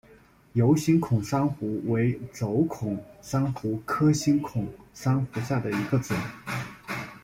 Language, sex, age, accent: Chinese, male, 30-39, 出生地：湖南省